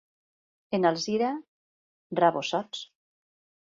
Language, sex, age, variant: Catalan, female, 50-59, Septentrional